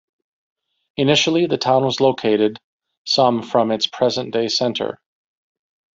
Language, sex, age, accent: English, male, 50-59, United States English